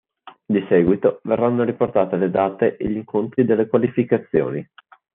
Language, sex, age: Italian, male, under 19